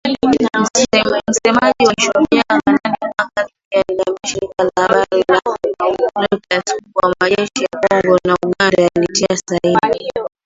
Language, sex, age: Swahili, female, 19-29